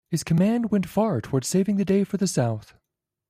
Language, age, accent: English, 19-29, United States English